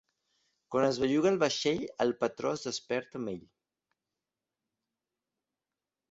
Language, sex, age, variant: Catalan, male, 30-39, Central